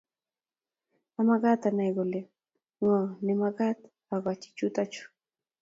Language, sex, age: Kalenjin, female, 19-29